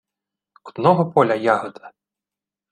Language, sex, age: Ukrainian, male, 30-39